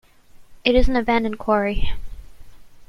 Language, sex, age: English, female, 19-29